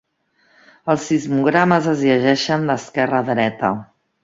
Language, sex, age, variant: Catalan, female, 40-49, Central